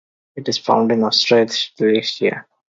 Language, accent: English, India and South Asia (India, Pakistan, Sri Lanka)